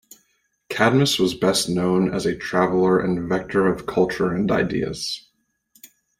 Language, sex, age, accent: English, male, 30-39, United States English